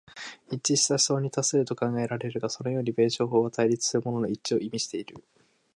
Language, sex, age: Japanese, male, 19-29